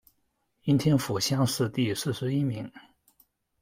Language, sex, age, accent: Chinese, male, 19-29, 出生地：江苏省